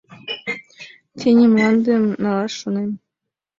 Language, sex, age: Mari, female, 19-29